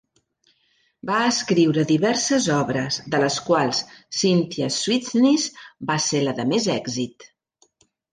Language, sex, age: Catalan, female, 60-69